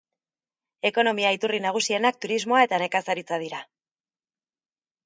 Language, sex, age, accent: Basque, female, 30-39, Erdialdekoa edo Nafarra (Gipuzkoa, Nafarroa)